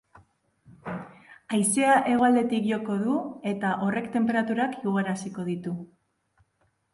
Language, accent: Basque, Mendebalekoa (Araba, Bizkaia, Gipuzkoako mendebaleko herri batzuk)